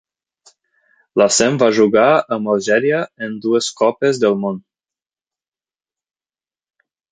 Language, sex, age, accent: Catalan, male, 19-29, central; aprenent (recent, des d'altres llengües)